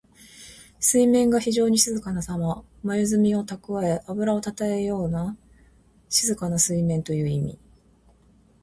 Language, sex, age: Japanese, female, 40-49